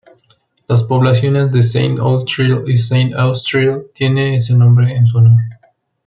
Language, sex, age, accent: Spanish, male, under 19, México